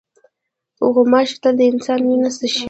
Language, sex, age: Pashto, female, under 19